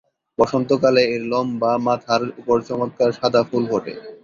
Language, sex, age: Bengali, male, 19-29